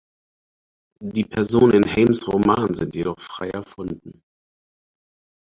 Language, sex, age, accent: German, male, 30-39, Deutschland Deutsch